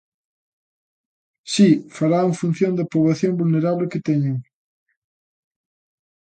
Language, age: Galician, 19-29